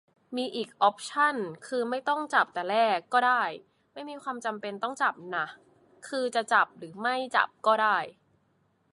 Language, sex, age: Thai, male, 19-29